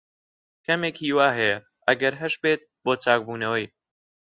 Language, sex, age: Central Kurdish, male, under 19